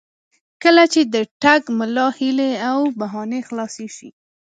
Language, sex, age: Pashto, female, 19-29